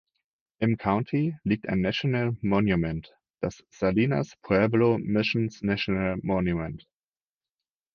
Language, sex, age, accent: German, male, 19-29, Deutschland Deutsch